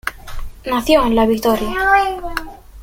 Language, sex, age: Spanish, male, under 19